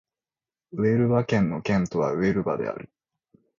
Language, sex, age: Japanese, male, 19-29